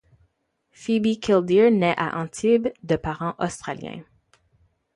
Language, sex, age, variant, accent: French, female, 19-29, Français d'Amérique du Nord, Français du Canada